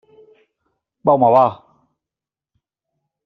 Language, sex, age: Catalan, male, 40-49